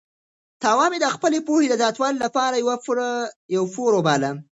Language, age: Pashto, under 19